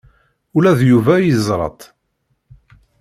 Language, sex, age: Kabyle, male, 50-59